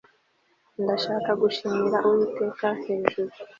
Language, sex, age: Kinyarwanda, female, 19-29